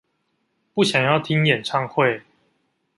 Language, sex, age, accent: Chinese, male, 19-29, 出生地：臺北市